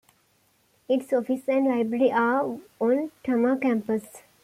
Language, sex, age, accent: English, female, 19-29, United States English